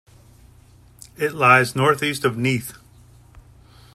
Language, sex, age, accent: English, male, 40-49, United States English